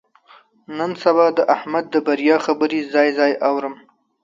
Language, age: Pashto, 19-29